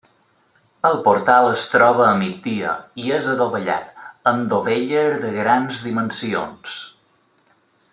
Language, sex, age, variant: Catalan, male, 30-39, Balear